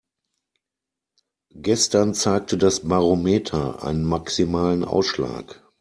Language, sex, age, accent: German, male, 40-49, Deutschland Deutsch